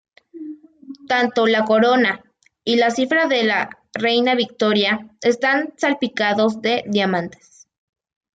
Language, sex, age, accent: Spanish, female, under 19, México